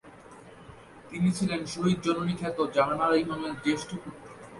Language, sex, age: Bengali, male, 19-29